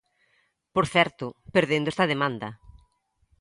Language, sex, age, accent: Galician, female, 40-49, Atlántico (seseo e gheada)